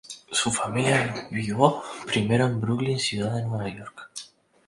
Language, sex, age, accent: Spanish, male, 19-29, España: Islas Canarias